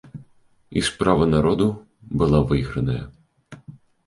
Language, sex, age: Belarusian, male, 19-29